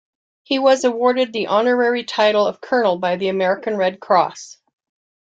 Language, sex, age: English, female, 60-69